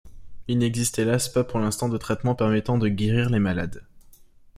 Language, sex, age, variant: French, male, 19-29, Français de métropole